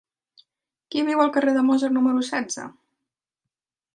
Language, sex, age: Catalan, female, 19-29